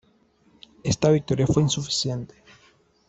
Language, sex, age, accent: Spanish, male, 30-39, Caribe: Cuba, Venezuela, Puerto Rico, República Dominicana, Panamá, Colombia caribeña, México caribeño, Costa del golfo de México